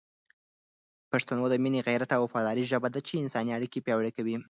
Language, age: Pashto, under 19